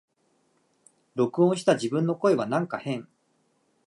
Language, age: Japanese, 30-39